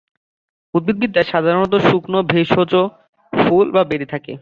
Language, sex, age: Bengali, male, 19-29